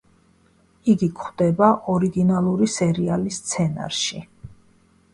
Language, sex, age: Georgian, female, 40-49